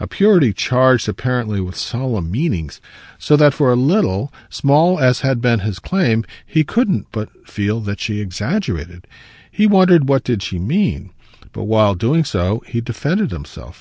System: none